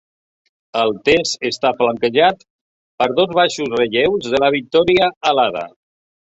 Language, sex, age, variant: Catalan, male, 60-69, Central